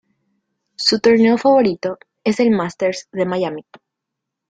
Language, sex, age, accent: Spanish, female, 19-29, Rioplatense: Argentina, Uruguay, este de Bolivia, Paraguay